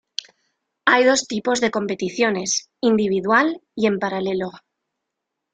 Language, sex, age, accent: Spanish, female, 19-29, España: Centro-Sur peninsular (Madrid, Toledo, Castilla-La Mancha)